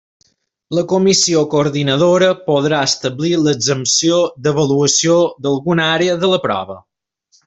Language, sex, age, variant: Catalan, male, 30-39, Balear